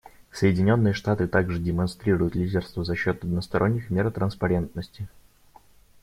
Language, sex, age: Russian, male, 19-29